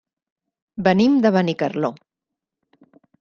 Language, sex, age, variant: Catalan, female, 40-49, Central